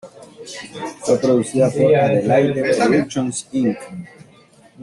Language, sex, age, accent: Spanish, male, 19-29, América central